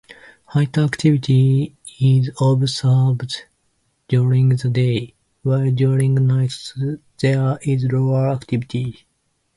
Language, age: English, 19-29